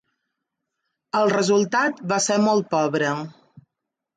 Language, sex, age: Catalan, female, 40-49